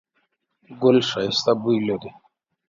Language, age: Pashto, 30-39